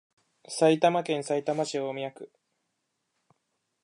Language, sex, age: Japanese, male, 19-29